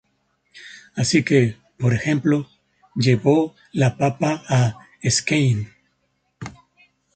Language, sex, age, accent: Spanish, male, 30-39, España: Centro-Sur peninsular (Madrid, Toledo, Castilla-La Mancha)